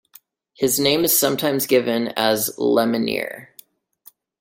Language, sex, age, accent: English, male, 19-29, United States English